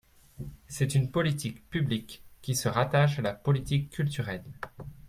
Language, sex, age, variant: French, male, 30-39, Français de métropole